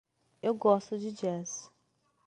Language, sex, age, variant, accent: Portuguese, female, 30-39, Portuguese (Brasil), Paulista